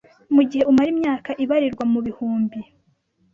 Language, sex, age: Kinyarwanda, male, 30-39